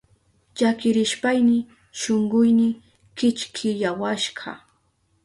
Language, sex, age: Southern Pastaza Quechua, female, 19-29